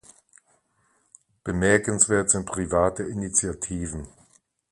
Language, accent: German, Deutschland Deutsch